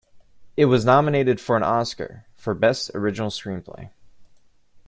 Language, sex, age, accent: English, male, 19-29, United States English